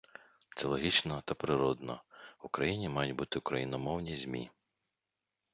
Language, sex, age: Ukrainian, male, 30-39